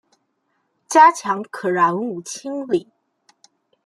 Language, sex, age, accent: Chinese, female, 19-29, 出生地：河北省